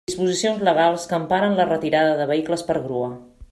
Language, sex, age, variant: Catalan, female, 40-49, Central